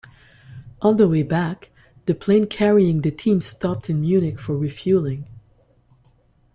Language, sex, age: English, female, 50-59